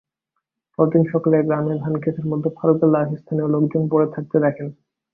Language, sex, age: Bengali, male, 19-29